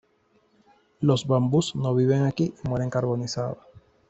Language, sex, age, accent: Spanish, male, 30-39, Caribe: Cuba, Venezuela, Puerto Rico, República Dominicana, Panamá, Colombia caribeña, México caribeño, Costa del golfo de México